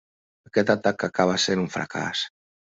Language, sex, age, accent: Catalan, male, 50-59, valencià